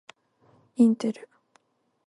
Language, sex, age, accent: Japanese, female, 19-29, 関西弁